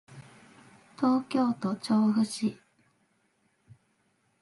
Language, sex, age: Japanese, female, 19-29